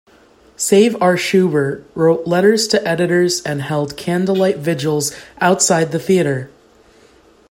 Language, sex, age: English, male, 19-29